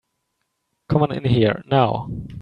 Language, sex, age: English, male, 19-29